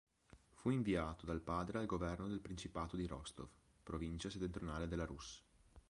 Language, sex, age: Italian, male, 30-39